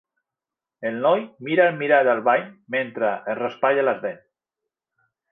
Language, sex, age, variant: Catalan, male, 40-49, Central